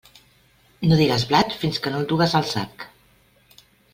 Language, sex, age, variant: Catalan, female, 50-59, Central